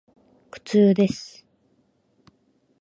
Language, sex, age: Japanese, female, 19-29